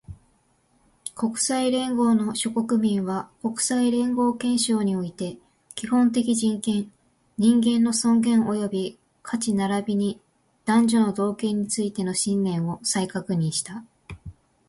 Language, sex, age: Japanese, female, 19-29